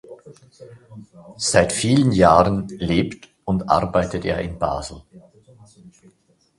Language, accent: German, Österreichisches Deutsch